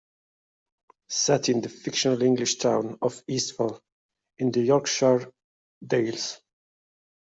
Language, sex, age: English, male, 30-39